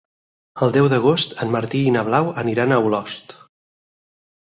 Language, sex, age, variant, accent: Catalan, male, 30-39, Central, Barcelona